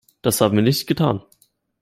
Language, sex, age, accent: German, male, 19-29, Deutschland Deutsch